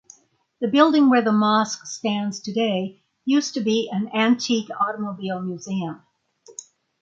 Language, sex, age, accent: English, female, 80-89, United States English